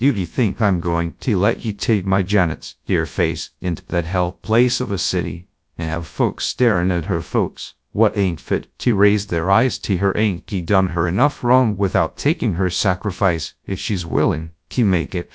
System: TTS, GradTTS